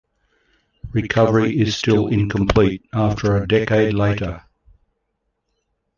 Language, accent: English, Australian English